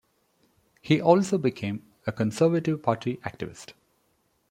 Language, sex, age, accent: English, male, 40-49, India and South Asia (India, Pakistan, Sri Lanka)